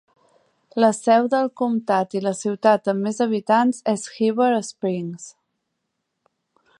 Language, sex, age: Catalan, female, 19-29